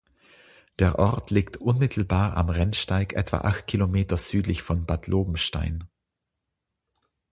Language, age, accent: German, 40-49, Österreichisches Deutsch